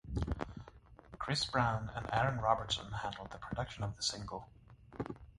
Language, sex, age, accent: English, male, 30-39, United States English